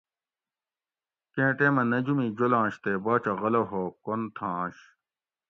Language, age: Gawri, 40-49